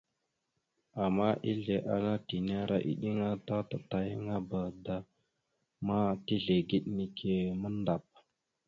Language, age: Mada (Cameroon), 19-29